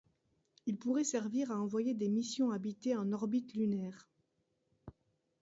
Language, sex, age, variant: French, female, 40-49, Français de métropole